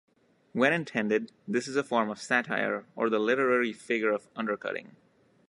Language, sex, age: English, male, 19-29